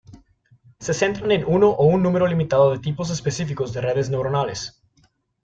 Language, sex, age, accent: Spanish, male, 19-29, México